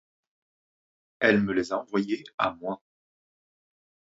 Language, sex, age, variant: French, male, 50-59, Français de métropole